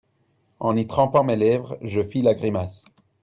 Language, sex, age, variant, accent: French, male, 30-39, Français d'Europe, Français de Belgique